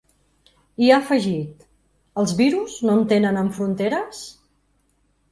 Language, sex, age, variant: Catalan, female, 40-49, Central